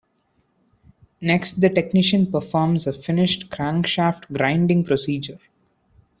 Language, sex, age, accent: English, male, 19-29, India and South Asia (India, Pakistan, Sri Lanka)